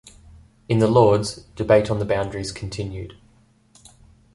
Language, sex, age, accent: English, male, 19-29, Australian English